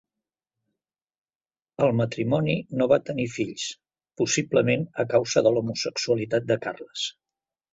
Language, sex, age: Catalan, male, 70-79